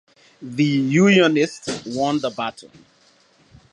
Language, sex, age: English, male, 30-39